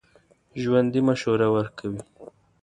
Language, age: Pashto, 19-29